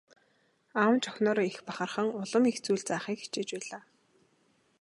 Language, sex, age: Mongolian, female, 19-29